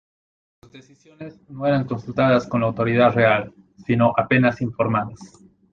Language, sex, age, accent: Spanish, male, 19-29, Andino-Pacífico: Colombia, Perú, Ecuador, oeste de Bolivia y Venezuela andina